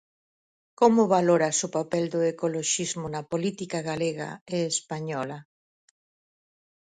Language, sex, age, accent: Galician, female, 60-69, Normativo (estándar)